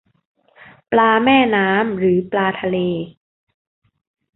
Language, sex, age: Thai, female, 19-29